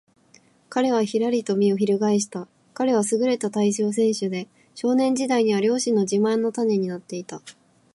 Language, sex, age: Japanese, female, 19-29